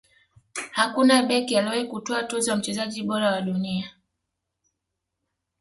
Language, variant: Swahili, Kiswahili cha Bara ya Tanzania